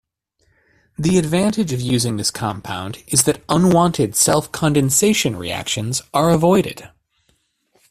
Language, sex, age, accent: English, male, 30-39, United States English